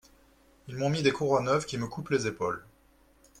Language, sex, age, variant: French, male, 30-39, Français de métropole